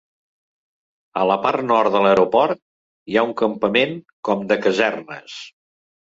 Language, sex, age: Catalan, male, 70-79